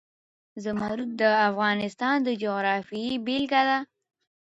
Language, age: Pashto, under 19